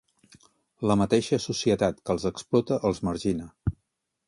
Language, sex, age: Catalan, male, 40-49